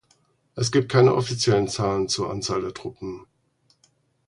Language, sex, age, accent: German, male, 40-49, Deutschland Deutsch